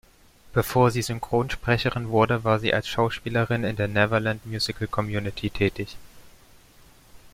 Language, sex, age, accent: German, male, 19-29, Deutschland Deutsch